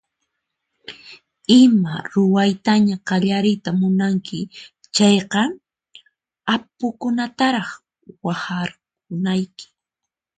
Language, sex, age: Puno Quechua, female, 30-39